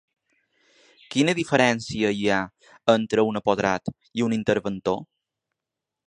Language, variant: Catalan, Balear